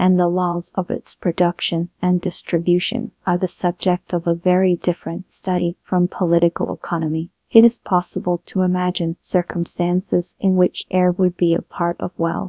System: TTS, GradTTS